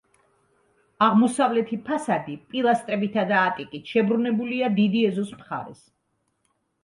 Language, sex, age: Georgian, female, 60-69